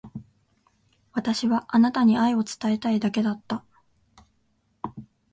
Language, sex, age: Japanese, female, 19-29